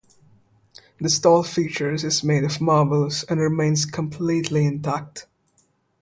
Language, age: English, 19-29